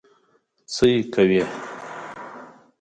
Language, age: Pashto, 30-39